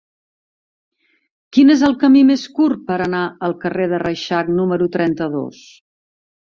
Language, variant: Catalan, Central